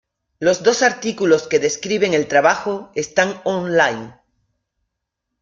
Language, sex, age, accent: Spanish, female, 40-49, España: Sur peninsular (Andalucia, Extremadura, Murcia)